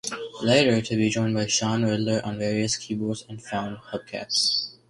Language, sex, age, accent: English, male, under 19, United States English